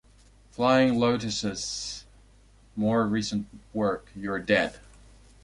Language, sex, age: English, male, 19-29